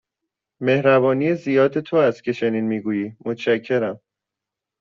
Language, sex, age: Persian, male, 19-29